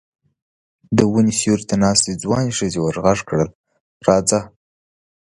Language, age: Pashto, 19-29